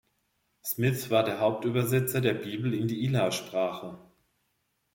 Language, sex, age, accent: German, female, 50-59, Deutschland Deutsch